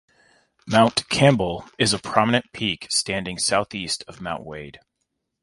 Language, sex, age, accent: English, male, 30-39, United States English